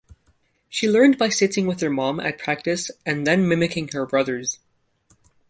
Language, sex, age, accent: English, male, under 19, United States English; England English